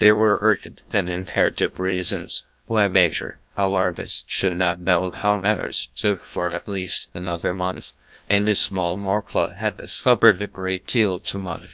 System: TTS, GlowTTS